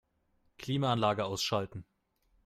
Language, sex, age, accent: German, male, 19-29, Deutschland Deutsch